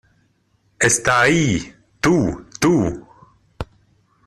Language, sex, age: Spanish, male, 30-39